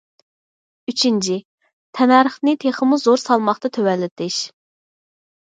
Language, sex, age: Uyghur, female, 30-39